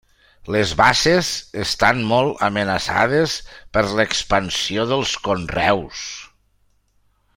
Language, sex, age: Catalan, male, 60-69